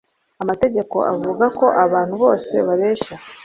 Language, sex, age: Kinyarwanda, female, 30-39